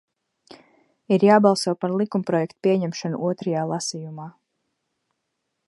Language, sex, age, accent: Latvian, female, 30-39, bez akcenta